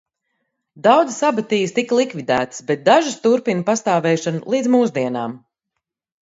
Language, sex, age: Latvian, female, 40-49